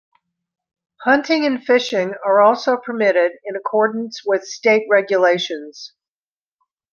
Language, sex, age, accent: English, female, 60-69, United States English